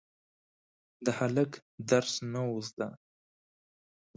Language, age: Pashto, 19-29